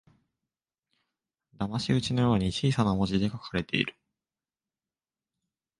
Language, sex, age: Japanese, male, 19-29